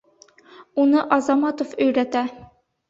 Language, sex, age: Bashkir, female, 19-29